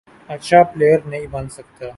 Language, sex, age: Urdu, male, 19-29